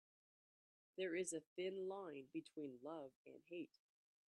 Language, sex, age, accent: English, female, 60-69, United States English